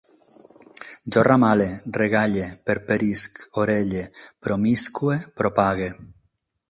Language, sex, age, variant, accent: Catalan, male, 30-39, Central, central